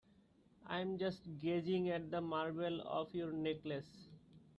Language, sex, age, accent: English, male, 19-29, India and South Asia (India, Pakistan, Sri Lanka)